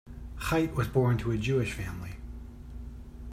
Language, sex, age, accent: English, male, 40-49, United States English